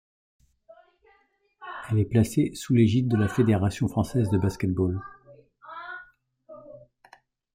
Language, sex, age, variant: French, male, 40-49, Français de métropole